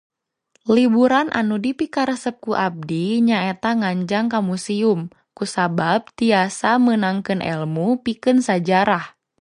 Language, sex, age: Sundanese, female, 19-29